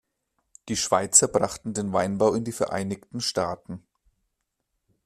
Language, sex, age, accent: German, male, 19-29, Deutschland Deutsch